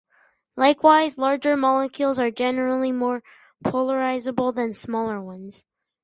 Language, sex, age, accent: English, male, under 19, United States English